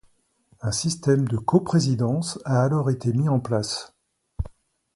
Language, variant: French, Français de métropole